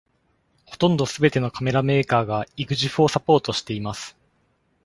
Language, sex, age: Japanese, male, 19-29